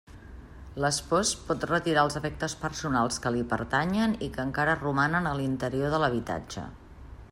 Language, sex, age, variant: Catalan, female, 50-59, Central